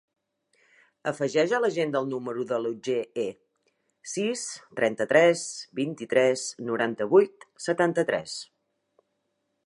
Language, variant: Catalan, Central